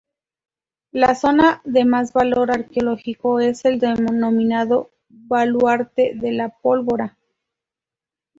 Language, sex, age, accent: Spanish, female, 30-39, México